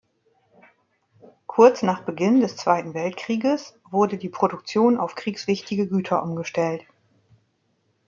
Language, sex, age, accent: German, female, 40-49, Deutschland Deutsch